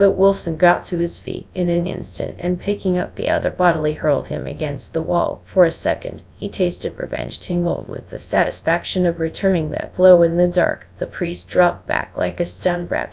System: TTS, GradTTS